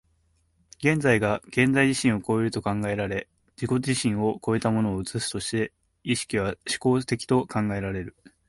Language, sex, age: Japanese, male, under 19